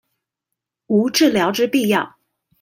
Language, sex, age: Chinese, female, 30-39